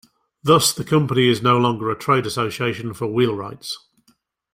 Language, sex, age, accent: English, male, 50-59, England English